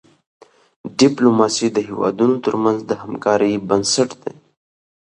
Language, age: Pashto, 19-29